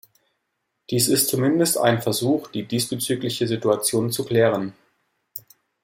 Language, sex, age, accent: German, male, 19-29, Deutschland Deutsch